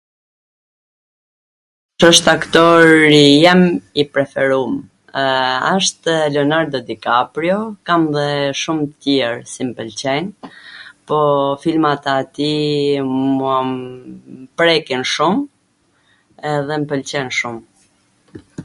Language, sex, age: Gheg Albanian, female, 40-49